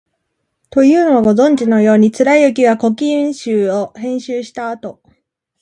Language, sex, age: Japanese, female, 19-29